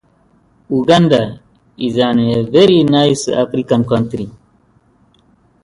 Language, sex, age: English, male, 30-39